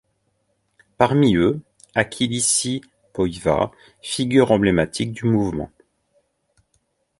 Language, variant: French, Français de métropole